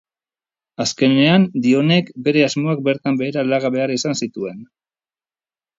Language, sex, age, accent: Basque, male, 40-49, Mendebalekoa (Araba, Bizkaia, Gipuzkoako mendebaleko herri batzuk)